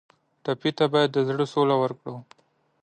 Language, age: Pashto, 19-29